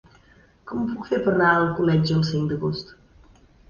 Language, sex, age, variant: Catalan, female, 19-29, Central